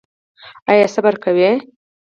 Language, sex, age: Pashto, female, 19-29